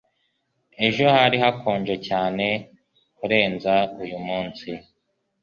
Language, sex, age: Kinyarwanda, male, 19-29